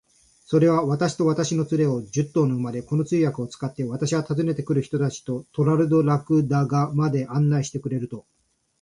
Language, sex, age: Japanese, male, 30-39